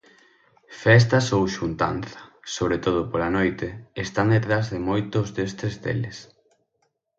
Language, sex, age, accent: Galician, male, 19-29, Central (gheada); Oriental (común en zona oriental); Normativo (estándar)